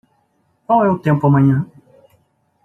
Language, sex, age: Portuguese, male, 30-39